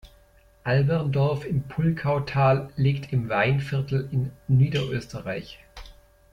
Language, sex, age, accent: German, male, 30-39, Deutschland Deutsch